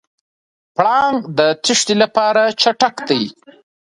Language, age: Pashto, 30-39